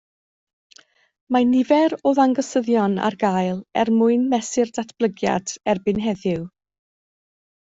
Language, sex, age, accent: Welsh, female, 50-59, Y Deyrnas Unedig Cymraeg